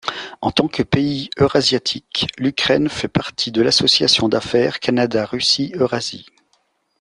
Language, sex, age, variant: French, male, 50-59, Français de métropole